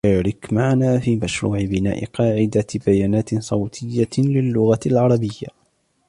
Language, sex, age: Arabic, male, 19-29